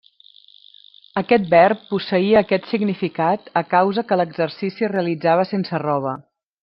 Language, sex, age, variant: Catalan, female, 40-49, Central